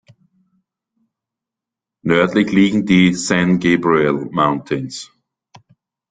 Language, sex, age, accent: German, male, 50-59, Österreichisches Deutsch